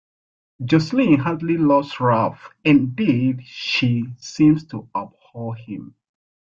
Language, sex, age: English, male, 30-39